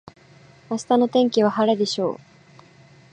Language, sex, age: Japanese, female, 19-29